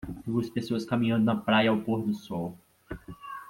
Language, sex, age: Portuguese, male, 19-29